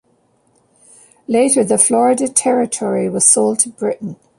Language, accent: English, Canadian English